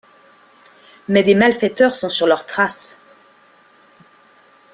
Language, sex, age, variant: French, female, 19-29, Français de métropole